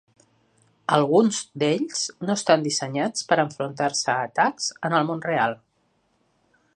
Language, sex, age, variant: Catalan, female, 50-59, Nord-Occidental